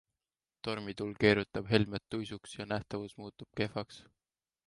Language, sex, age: Estonian, male, 19-29